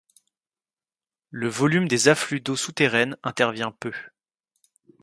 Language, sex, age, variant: French, male, 19-29, Français de métropole